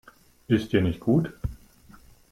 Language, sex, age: German, male, 30-39